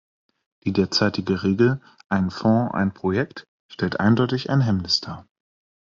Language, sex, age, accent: German, male, 19-29, Deutschland Deutsch